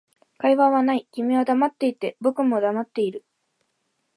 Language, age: Japanese, 19-29